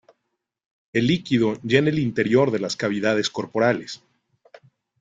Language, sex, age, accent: Spanish, male, 30-39, México